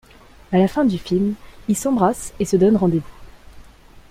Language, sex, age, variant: French, female, 19-29, Français de métropole